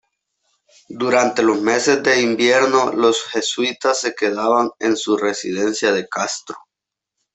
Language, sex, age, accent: Spanish, male, 19-29, América central